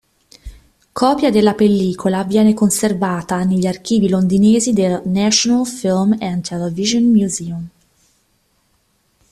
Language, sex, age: Italian, female, 19-29